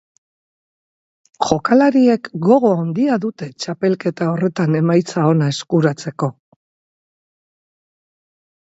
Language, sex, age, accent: Basque, female, 60-69, Mendebalekoa (Araba, Bizkaia, Gipuzkoako mendebaleko herri batzuk)